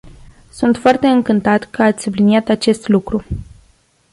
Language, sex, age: Romanian, female, 19-29